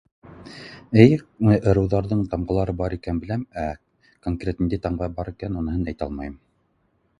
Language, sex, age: Bashkir, male, 40-49